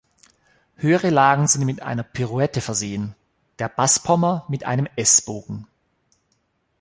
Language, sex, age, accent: German, male, 40-49, Deutschland Deutsch